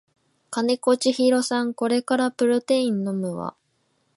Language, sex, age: Japanese, female, 19-29